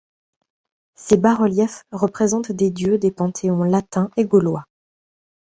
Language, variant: French, Français de métropole